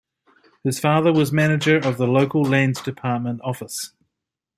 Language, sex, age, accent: English, male, 50-59, New Zealand English